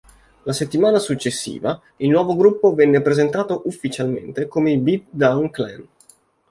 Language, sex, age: Italian, male, 19-29